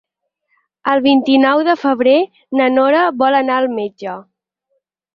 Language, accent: Catalan, nord-oriental